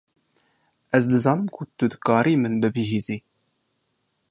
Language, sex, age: Kurdish, male, 30-39